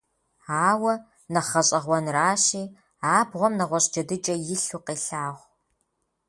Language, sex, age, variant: Kabardian, female, 30-39, Адыгэбзэ (Къэбэрдей, Кирил, псоми зэдай)